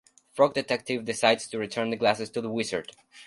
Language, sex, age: English, male, under 19